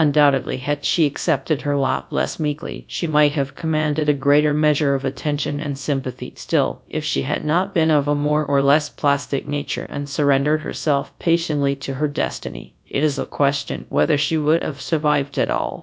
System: TTS, GradTTS